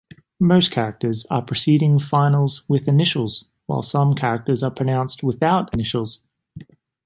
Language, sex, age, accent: English, male, 19-29, Australian English